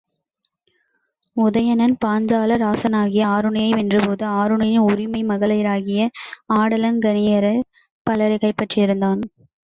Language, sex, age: Tamil, female, under 19